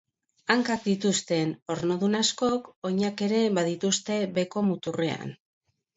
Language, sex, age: Basque, female, 40-49